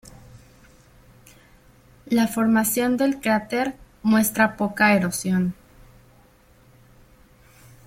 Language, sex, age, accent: Spanish, female, 19-29, México